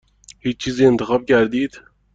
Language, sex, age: Persian, male, 19-29